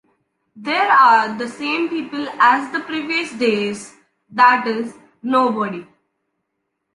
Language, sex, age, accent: English, female, 19-29, India and South Asia (India, Pakistan, Sri Lanka)